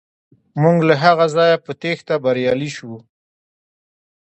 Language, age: Pashto, 30-39